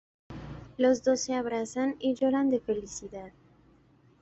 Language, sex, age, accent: Spanish, female, 19-29, México